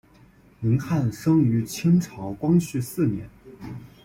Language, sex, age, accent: Chinese, male, 30-39, 出生地：湖南省